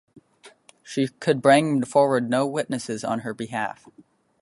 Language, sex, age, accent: English, male, under 19, United States English